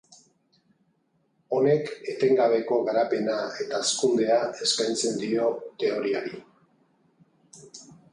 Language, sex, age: Basque, male, 50-59